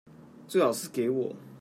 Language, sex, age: Chinese, male, 19-29